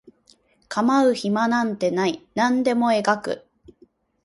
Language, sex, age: Japanese, female, 19-29